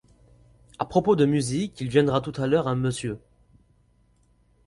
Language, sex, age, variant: French, male, 19-29, Français du nord de l'Afrique